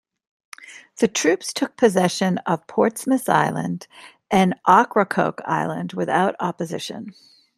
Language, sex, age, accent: English, female, 50-59, United States English